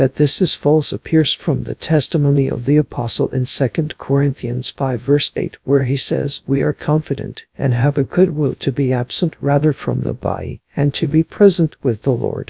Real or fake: fake